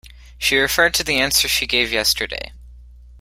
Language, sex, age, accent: English, male, under 19, United States English